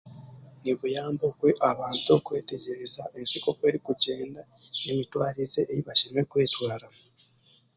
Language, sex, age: Chiga, male, 30-39